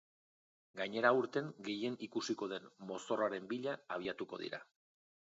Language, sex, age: Basque, male, 40-49